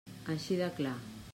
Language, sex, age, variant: Catalan, female, 40-49, Central